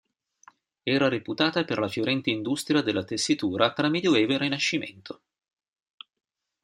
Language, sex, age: Italian, male, 50-59